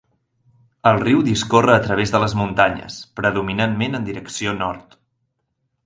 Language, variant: Catalan, Central